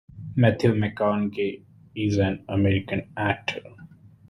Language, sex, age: English, male, 30-39